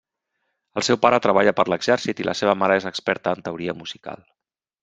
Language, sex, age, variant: Catalan, male, 40-49, Central